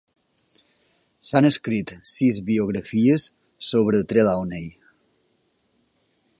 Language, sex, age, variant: Catalan, male, 19-29, Balear